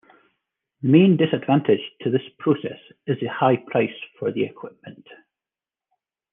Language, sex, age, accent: English, male, 40-49, Scottish English